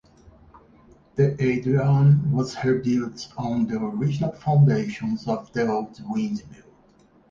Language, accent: English, Brazilian